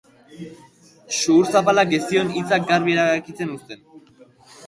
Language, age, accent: Basque, under 19, Mendebalekoa (Araba, Bizkaia, Gipuzkoako mendebaleko herri batzuk)